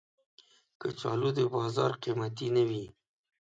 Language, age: Pashto, 30-39